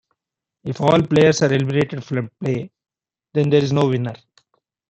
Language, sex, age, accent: English, male, 60-69, India and South Asia (India, Pakistan, Sri Lanka)